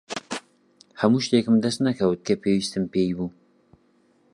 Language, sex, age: Central Kurdish, male, 30-39